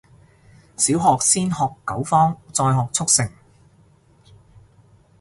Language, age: Cantonese, 40-49